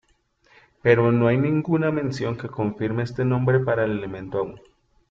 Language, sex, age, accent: Spanish, male, 19-29, Andino-Pacífico: Colombia, Perú, Ecuador, oeste de Bolivia y Venezuela andina